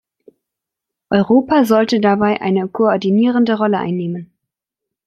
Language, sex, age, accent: German, female, 19-29, Deutschland Deutsch